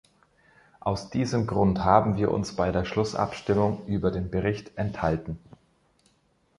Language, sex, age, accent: German, male, 30-39, Österreichisches Deutsch